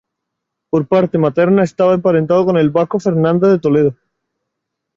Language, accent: Spanish, España: Sur peninsular (Andalucia, Extremadura, Murcia)